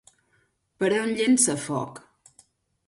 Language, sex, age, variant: Catalan, female, 40-49, Septentrional